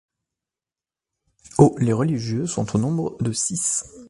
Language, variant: French, Français de métropole